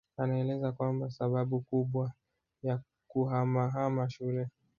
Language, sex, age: Swahili, male, 19-29